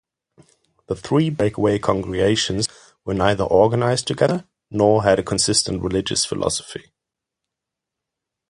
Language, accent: English, German